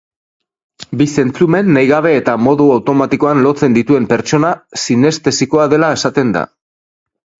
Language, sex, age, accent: Basque, male, under 19, Erdialdekoa edo Nafarra (Gipuzkoa, Nafarroa)